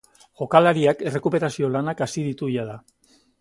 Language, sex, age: Basque, male, 60-69